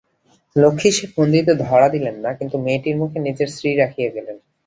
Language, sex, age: Bengali, male, under 19